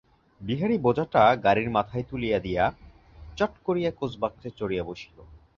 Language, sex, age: Bengali, male, 19-29